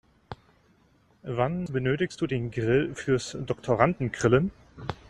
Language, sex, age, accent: German, male, 30-39, Deutschland Deutsch